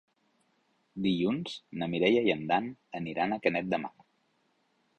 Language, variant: Catalan, Central